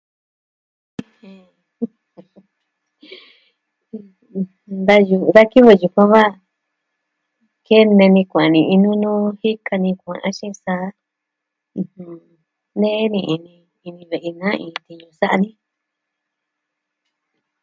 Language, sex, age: Southwestern Tlaxiaco Mixtec, female, 60-69